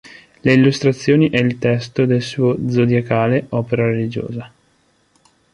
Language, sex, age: Italian, male, 19-29